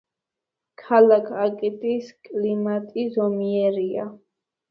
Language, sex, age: Georgian, female, under 19